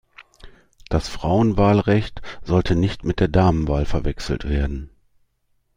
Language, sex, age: German, male, 50-59